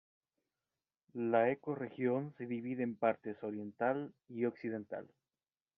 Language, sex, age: Spanish, male, 30-39